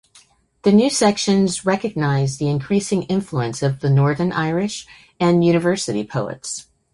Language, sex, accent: English, female, United States English